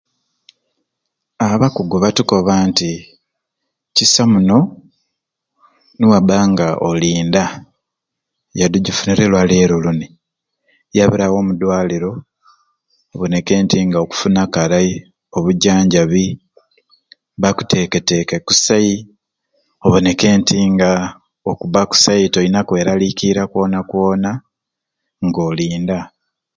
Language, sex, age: Ruuli, male, 40-49